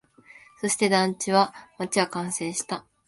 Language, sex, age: Japanese, female, 19-29